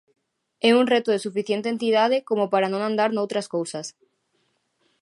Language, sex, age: Galician, female, 19-29